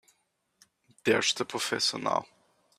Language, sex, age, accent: English, male, 19-29, England English